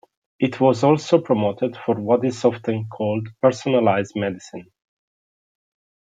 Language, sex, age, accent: English, male, 19-29, England English